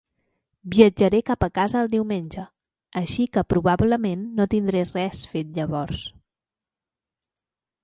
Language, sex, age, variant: Catalan, female, 30-39, Central